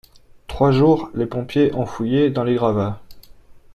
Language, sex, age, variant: French, male, 30-39, Français de métropole